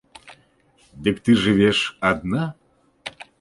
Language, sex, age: Belarusian, male, 40-49